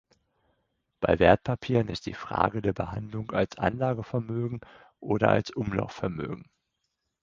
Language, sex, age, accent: German, male, 30-39, Deutschland Deutsch